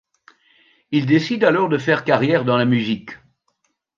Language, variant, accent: French, Français d'Europe, Français de Belgique